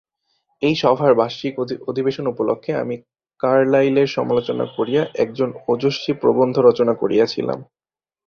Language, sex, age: Bengali, male, 19-29